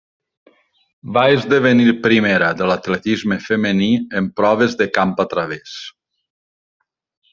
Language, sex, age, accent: Catalan, male, 50-59, valencià